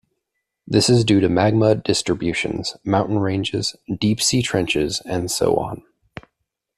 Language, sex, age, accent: English, male, 19-29, United States English